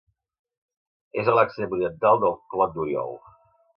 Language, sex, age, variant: Catalan, male, 60-69, Central